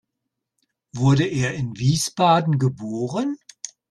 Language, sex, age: German, male, 60-69